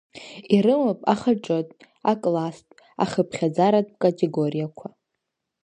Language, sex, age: Abkhazian, female, under 19